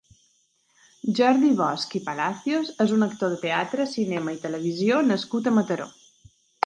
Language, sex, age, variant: Catalan, female, 30-39, Balear